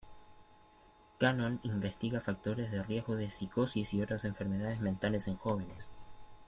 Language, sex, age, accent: Spanish, male, 19-29, Chileno: Chile, Cuyo